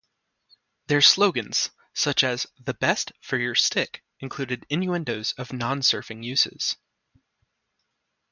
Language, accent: English, United States English